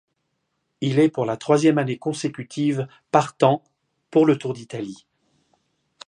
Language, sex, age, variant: French, male, 40-49, Français de métropole